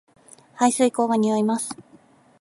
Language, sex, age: Japanese, female, 30-39